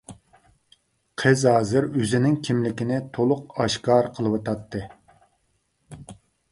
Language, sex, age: Uyghur, male, 40-49